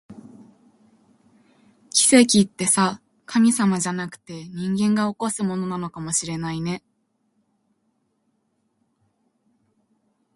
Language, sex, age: Japanese, female, 19-29